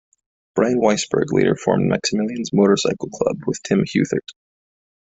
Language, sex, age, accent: English, male, 19-29, United States English